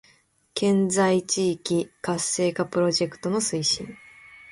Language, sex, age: Japanese, female, 19-29